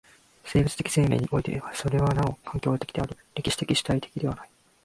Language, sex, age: Japanese, male, 19-29